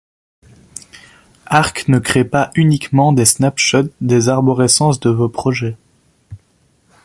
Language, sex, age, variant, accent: French, male, under 19, Français d'Europe, Français de Belgique